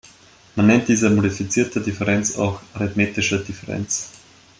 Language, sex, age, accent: German, male, 19-29, Österreichisches Deutsch